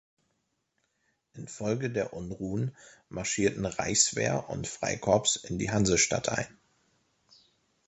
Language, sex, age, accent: German, male, 19-29, Deutschland Deutsch